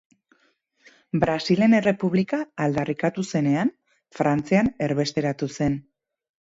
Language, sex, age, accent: Basque, female, 30-39, Erdialdekoa edo Nafarra (Gipuzkoa, Nafarroa)